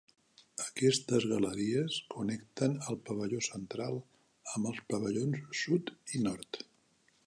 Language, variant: Catalan, Central